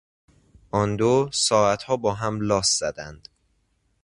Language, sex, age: Persian, male, under 19